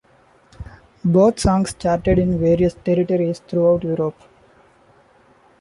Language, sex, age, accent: English, male, 19-29, India and South Asia (India, Pakistan, Sri Lanka)